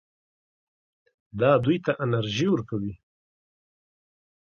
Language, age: Pashto, 30-39